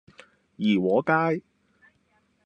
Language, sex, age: Cantonese, male, 19-29